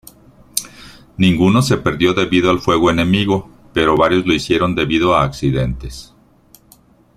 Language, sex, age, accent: Spanish, male, 50-59, México